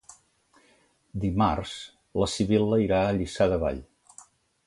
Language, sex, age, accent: Catalan, male, 60-69, Oriental